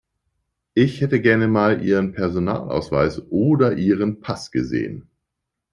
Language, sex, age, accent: German, male, 40-49, Deutschland Deutsch